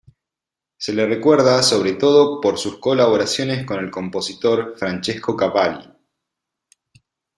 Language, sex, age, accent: Spanish, male, 40-49, Rioplatense: Argentina, Uruguay, este de Bolivia, Paraguay